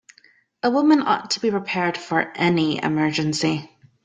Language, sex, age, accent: English, female, 30-39, United States English